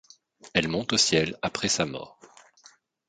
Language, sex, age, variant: French, male, 40-49, Français de métropole